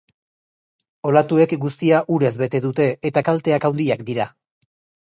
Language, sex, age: Basque, male, 30-39